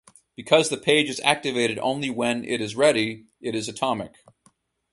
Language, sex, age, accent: English, male, 30-39, United States English